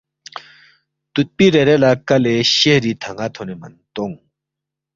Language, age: Balti, 30-39